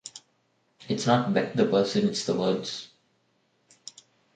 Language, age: English, 19-29